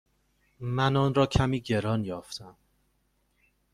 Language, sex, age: Persian, male, 19-29